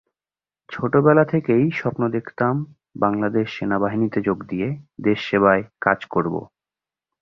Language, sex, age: Bengali, male, 19-29